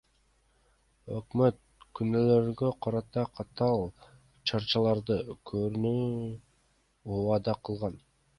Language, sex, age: Kyrgyz, male, 19-29